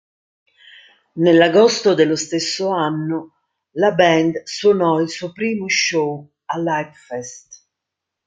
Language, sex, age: Italian, female, 50-59